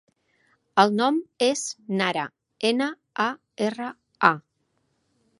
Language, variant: Catalan, Central